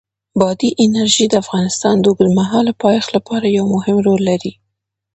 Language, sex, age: Pashto, female, 19-29